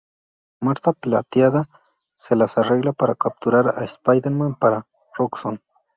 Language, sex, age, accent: Spanish, male, 19-29, México